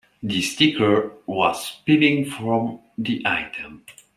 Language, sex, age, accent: English, male, 30-39, Canadian English